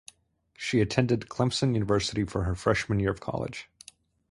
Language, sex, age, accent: English, male, 30-39, United States English